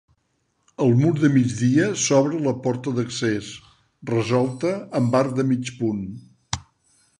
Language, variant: Catalan, Central